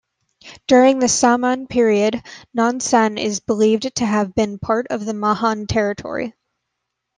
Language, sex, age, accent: English, female, 19-29, United States English